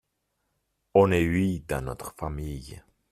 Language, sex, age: French, male, 30-39